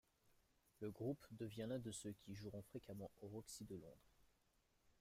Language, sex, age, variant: French, male, 30-39, Français de métropole